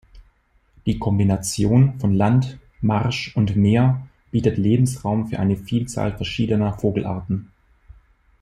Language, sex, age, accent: German, male, 30-39, Deutschland Deutsch